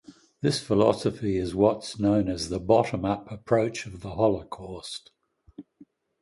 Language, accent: English, Australian English